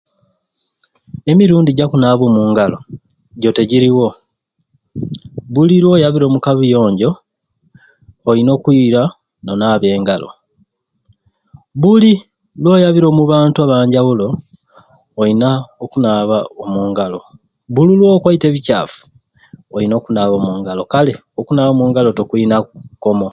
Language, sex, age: Ruuli, male, 30-39